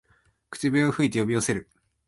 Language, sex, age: Japanese, male, 19-29